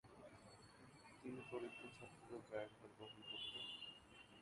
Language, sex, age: Bengali, male, 19-29